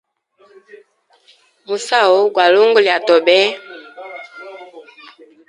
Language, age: Hemba, 19-29